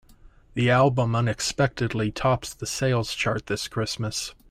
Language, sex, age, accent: English, male, 19-29, United States English